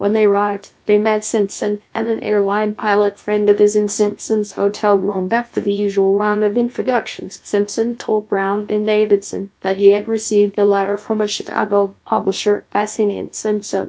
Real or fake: fake